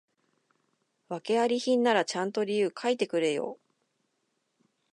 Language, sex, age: Japanese, female, 40-49